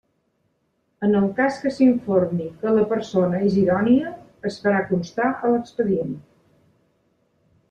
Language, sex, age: Catalan, female, 70-79